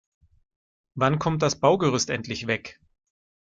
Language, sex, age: German, male, 40-49